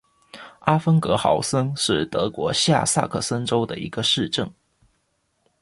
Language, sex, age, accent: Chinese, male, 19-29, 出生地：福建省